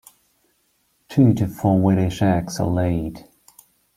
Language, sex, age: English, male, 30-39